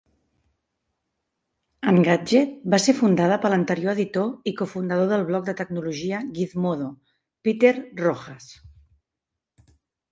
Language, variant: Catalan, Central